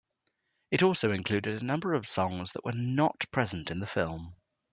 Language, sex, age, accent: English, male, 19-29, England English